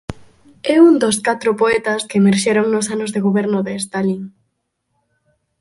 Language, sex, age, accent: Galician, female, 19-29, Normativo (estándar)